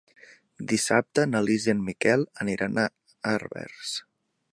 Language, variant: Catalan, Central